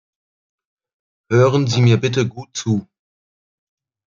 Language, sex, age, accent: German, male, 40-49, Deutschland Deutsch